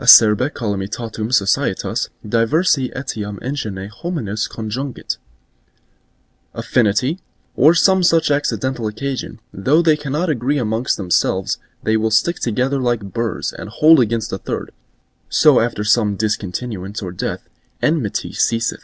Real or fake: real